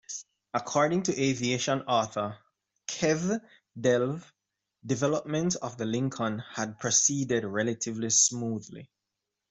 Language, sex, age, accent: English, male, 30-39, West Indies and Bermuda (Bahamas, Bermuda, Jamaica, Trinidad)